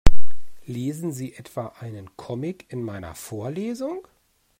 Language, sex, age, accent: German, male, 40-49, Deutschland Deutsch